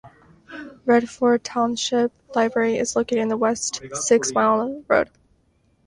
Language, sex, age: English, female, 19-29